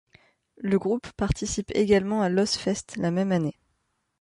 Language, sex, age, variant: French, female, 19-29, Français de métropole